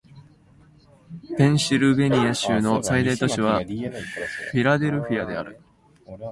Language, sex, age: Japanese, male, 19-29